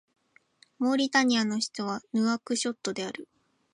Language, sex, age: Japanese, female, 19-29